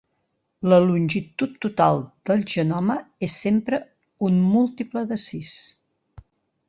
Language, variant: Catalan, Central